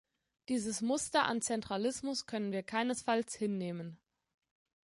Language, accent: German, Deutschland Deutsch